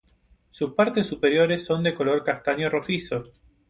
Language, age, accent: Spanish, 30-39, Rioplatense: Argentina, Uruguay, este de Bolivia, Paraguay